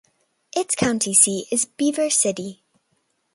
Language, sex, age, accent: English, female, under 19, United States English